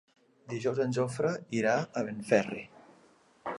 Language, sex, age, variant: Catalan, male, 19-29, Central